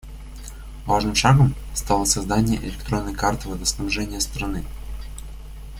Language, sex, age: Russian, male, under 19